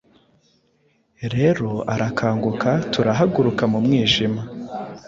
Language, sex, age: Kinyarwanda, male, 19-29